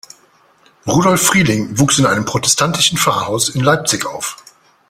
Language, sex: German, male